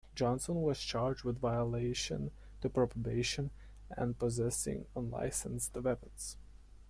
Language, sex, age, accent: English, male, under 19, United States English